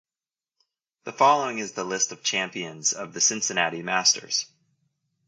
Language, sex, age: English, male, 30-39